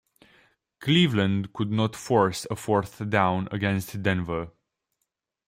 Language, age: English, 19-29